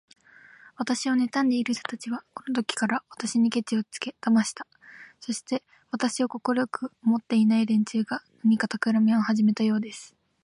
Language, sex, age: Japanese, female, 19-29